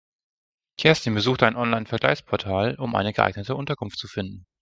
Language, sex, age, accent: German, male, 30-39, Deutschland Deutsch